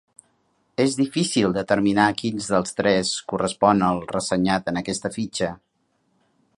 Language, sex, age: Catalan, male, 60-69